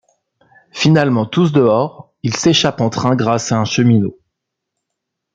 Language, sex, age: French, male, 40-49